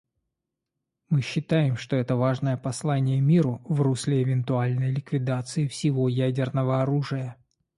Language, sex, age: Russian, male, 30-39